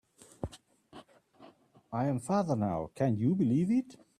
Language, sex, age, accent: English, male, 60-69, Southern African (South Africa, Zimbabwe, Namibia)